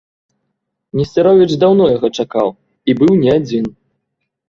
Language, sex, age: Belarusian, male, 30-39